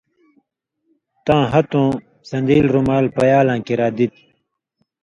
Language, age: Indus Kohistani, 30-39